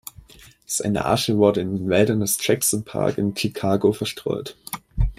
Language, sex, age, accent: German, male, under 19, Deutschland Deutsch